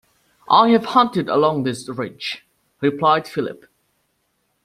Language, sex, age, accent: English, male, under 19, England English